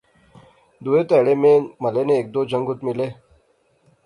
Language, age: Pahari-Potwari, 40-49